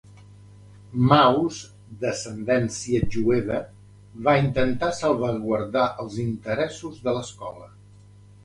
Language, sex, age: Catalan, male, 50-59